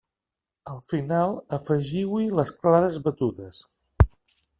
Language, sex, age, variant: Catalan, male, 50-59, Central